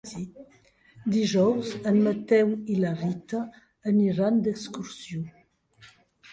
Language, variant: Catalan, Septentrional